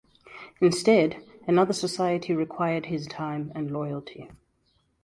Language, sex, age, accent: English, female, 30-39, Southern African (South Africa, Zimbabwe, Namibia)